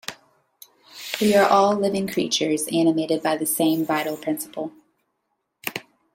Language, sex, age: English, female, 19-29